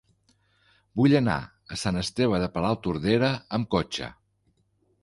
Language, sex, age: Catalan, male, 40-49